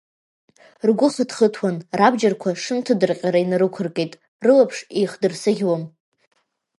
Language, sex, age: Abkhazian, female, 19-29